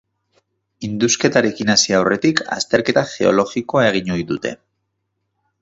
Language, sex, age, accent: Basque, male, 30-39, Mendebalekoa (Araba, Bizkaia, Gipuzkoako mendebaleko herri batzuk)